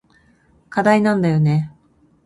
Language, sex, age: Japanese, female, 50-59